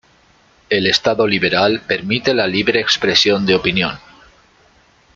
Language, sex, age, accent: Spanish, male, 30-39, España: Centro-Sur peninsular (Madrid, Toledo, Castilla-La Mancha)